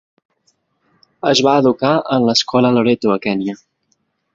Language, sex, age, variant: Catalan, male, 19-29, Central